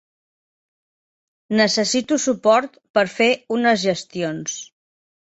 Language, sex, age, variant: Catalan, female, 30-39, Septentrional